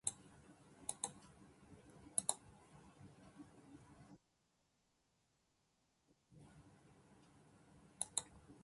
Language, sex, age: Japanese, female, 40-49